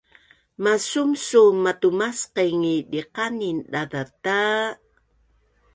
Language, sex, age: Bunun, female, 60-69